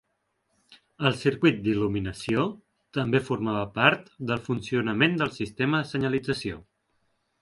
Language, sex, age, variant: Catalan, male, 19-29, Central